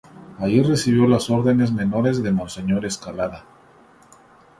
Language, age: Spanish, 50-59